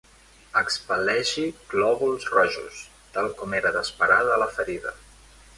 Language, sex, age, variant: Catalan, male, 19-29, Central